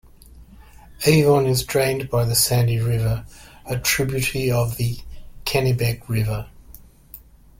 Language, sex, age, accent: English, male, 50-59, Australian English